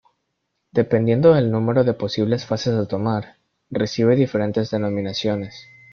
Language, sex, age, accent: Spanish, male, under 19, Andino-Pacífico: Colombia, Perú, Ecuador, oeste de Bolivia y Venezuela andina